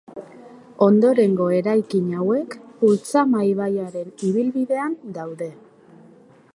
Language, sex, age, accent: Basque, female, 30-39, Mendebalekoa (Araba, Bizkaia, Gipuzkoako mendebaleko herri batzuk)